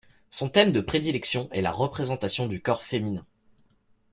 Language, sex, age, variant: French, male, under 19, Français de métropole